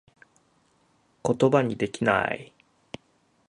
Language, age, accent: Japanese, 30-39, 標準